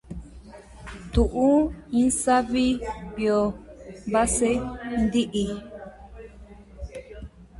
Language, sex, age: Spanish, female, 50-59